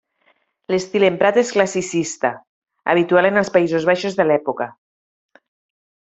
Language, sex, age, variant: Catalan, female, 30-39, Nord-Occidental